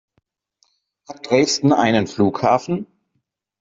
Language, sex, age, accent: German, male, 50-59, Deutschland Deutsch